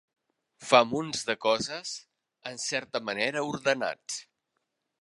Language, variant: Catalan, Nord-Occidental